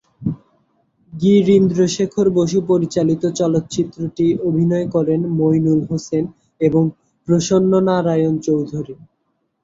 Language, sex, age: Bengali, male, under 19